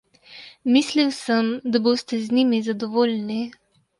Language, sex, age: Slovenian, female, 19-29